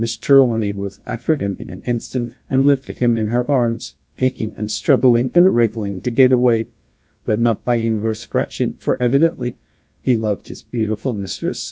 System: TTS, GlowTTS